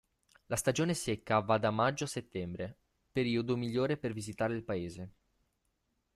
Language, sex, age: Italian, male, under 19